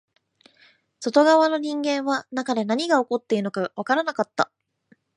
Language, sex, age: Japanese, female, 19-29